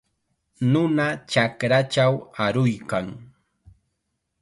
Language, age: Chiquián Ancash Quechua, 19-29